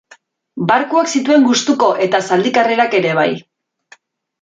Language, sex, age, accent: Basque, female, 40-49, Erdialdekoa edo Nafarra (Gipuzkoa, Nafarroa)